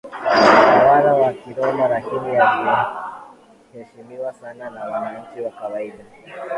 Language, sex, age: Swahili, male, 19-29